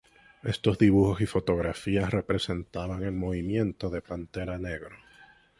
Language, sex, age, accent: Spanish, male, 19-29, Caribe: Cuba, Venezuela, Puerto Rico, República Dominicana, Panamá, Colombia caribeña, México caribeño, Costa del golfo de México